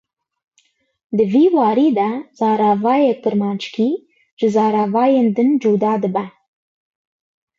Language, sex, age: Kurdish, female, 19-29